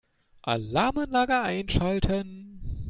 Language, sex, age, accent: German, male, 19-29, Deutschland Deutsch